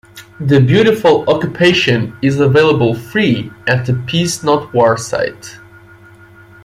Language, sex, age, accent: English, male, 19-29, United States English